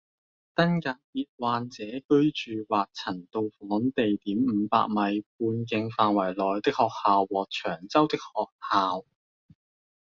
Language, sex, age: Cantonese, male, 30-39